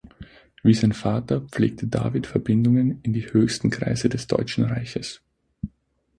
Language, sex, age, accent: German, male, 19-29, Österreichisches Deutsch